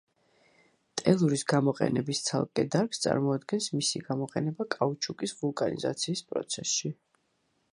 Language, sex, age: Georgian, female, 40-49